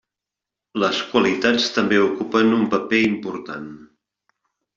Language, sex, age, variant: Catalan, male, 50-59, Central